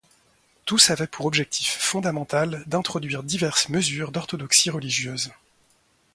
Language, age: French, 40-49